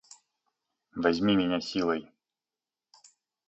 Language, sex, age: Russian, male, 30-39